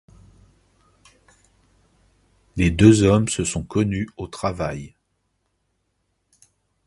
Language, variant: French, Français de métropole